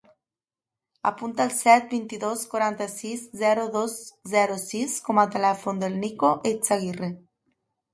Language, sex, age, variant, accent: Catalan, female, 30-39, Nord-Occidental, nord-occidental